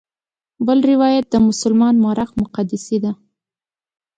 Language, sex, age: Pashto, female, 19-29